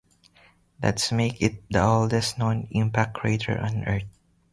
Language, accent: English, Filipino